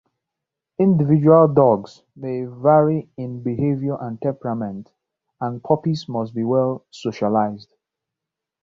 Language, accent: English, Southern African (South Africa, Zimbabwe, Namibia)